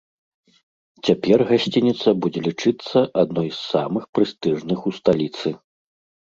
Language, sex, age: Belarusian, male, 40-49